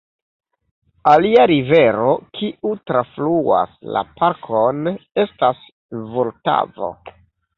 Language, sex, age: Esperanto, male, 30-39